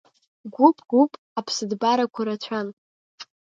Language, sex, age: Abkhazian, female, under 19